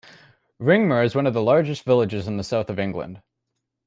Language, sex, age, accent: English, male, under 19, Canadian English